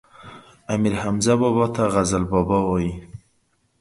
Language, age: Pashto, 19-29